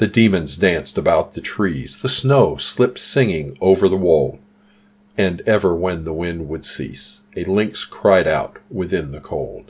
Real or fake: real